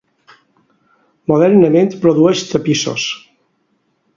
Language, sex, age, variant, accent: Catalan, male, 50-59, Balear, balear